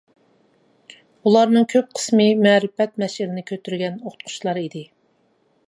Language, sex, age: Uyghur, female, 40-49